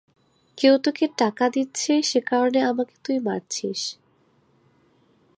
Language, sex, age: Bengali, female, 19-29